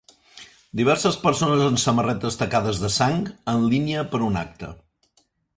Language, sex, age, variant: Catalan, male, 50-59, Central